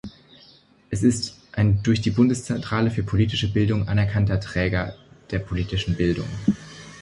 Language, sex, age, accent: German, male, 19-29, Deutschland Deutsch